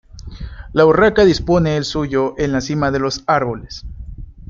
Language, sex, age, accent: Spanish, male, 19-29, México